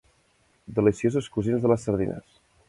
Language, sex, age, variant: Catalan, male, 19-29, Central